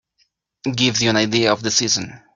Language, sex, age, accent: English, male, 30-39, United States English